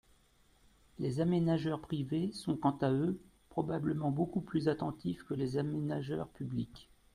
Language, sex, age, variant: French, male, 50-59, Français de métropole